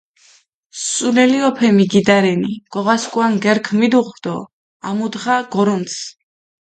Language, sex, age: Mingrelian, female, 19-29